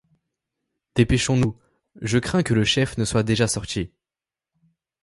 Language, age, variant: French, under 19, Français de métropole